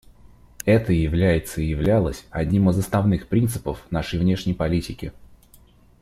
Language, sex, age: Russian, male, 19-29